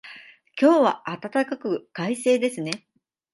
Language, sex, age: Japanese, female, 40-49